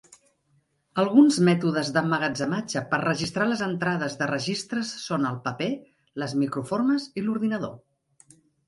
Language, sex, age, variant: Catalan, female, 50-59, Central